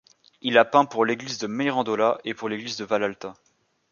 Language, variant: French, Français de métropole